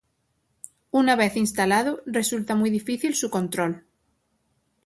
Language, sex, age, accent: Spanish, female, 40-49, España: Sur peninsular (Andalucia, Extremadura, Murcia)